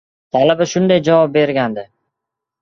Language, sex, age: Uzbek, male, 19-29